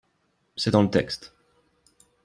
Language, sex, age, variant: French, male, 19-29, Français de métropole